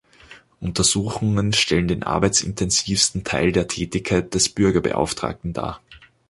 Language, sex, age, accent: German, male, 19-29, Österreichisches Deutsch